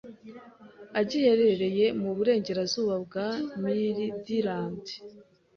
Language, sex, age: Kinyarwanda, female, 19-29